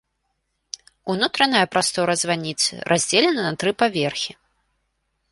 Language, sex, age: Belarusian, female, 40-49